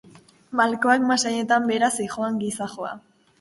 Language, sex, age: Basque, female, under 19